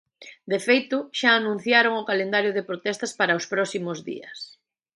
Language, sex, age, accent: Galician, female, 40-49, Atlántico (seseo e gheada)